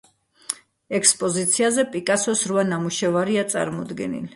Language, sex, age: Georgian, female, 40-49